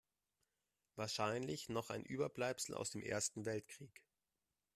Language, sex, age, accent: German, male, 19-29, Deutschland Deutsch